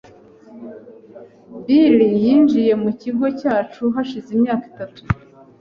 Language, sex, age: Kinyarwanda, female, 40-49